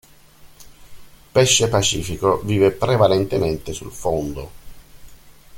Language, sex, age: Italian, male, 50-59